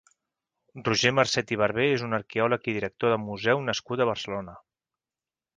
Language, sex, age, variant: Catalan, male, 40-49, Central